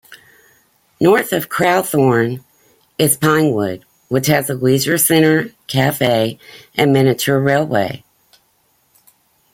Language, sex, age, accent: English, female, 50-59, United States English